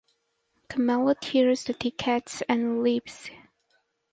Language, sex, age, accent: English, female, 30-39, United States English